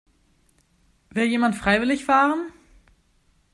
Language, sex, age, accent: German, female, 19-29, Deutschland Deutsch